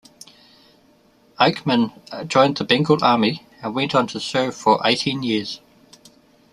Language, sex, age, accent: English, male, 30-39, New Zealand English